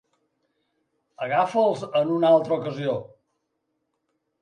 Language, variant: Catalan, Balear